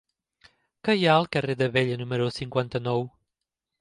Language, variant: Catalan, Septentrional